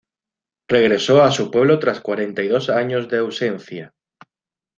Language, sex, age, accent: Spanish, male, 40-49, España: Sur peninsular (Andalucia, Extremadura, Murcia)